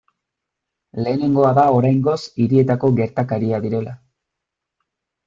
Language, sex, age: Basque, male, 30-39